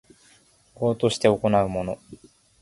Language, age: Japanese, 19-29